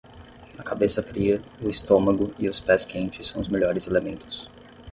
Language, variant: Portuguese, Portuguese (Brasil)